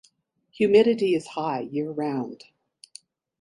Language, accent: English, Canadian English